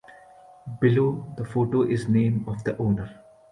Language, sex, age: English, male, 19-29